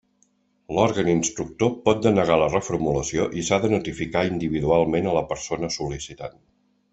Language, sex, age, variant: Catalan, male, 50-59, Central